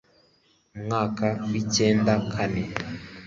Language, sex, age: Kinyarwanda, male, 19-29